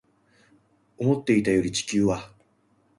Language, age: Japanese, 30-39